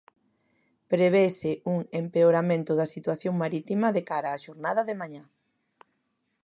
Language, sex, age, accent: Galician, female, 40-49, Normativo (estándar)